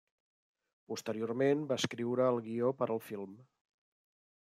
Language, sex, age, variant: Catalan, male, 50-59, Central